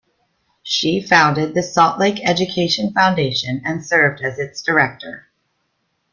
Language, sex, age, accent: English, female, 40-49, United States English